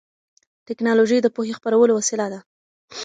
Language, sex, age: Pashto, female, 19-29